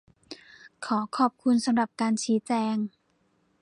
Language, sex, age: Thai, female, 19-29